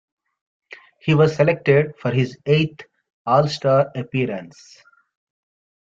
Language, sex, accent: English, male, England English